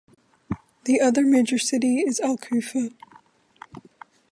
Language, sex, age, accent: English, female, under 19, Irish English